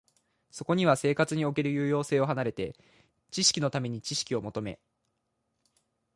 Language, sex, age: Japanese, male, 19-29